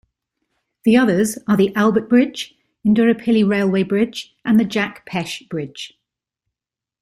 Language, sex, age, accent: English, female, 40-49, England English